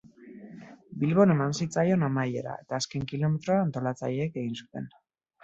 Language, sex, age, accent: Basque, female, 30-39, Mendebalekoa (Araba, Bizkaia, Gipuzkoako mendebaleko herri batzuk)